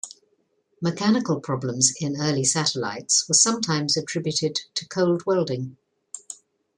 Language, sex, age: English, female, 60-69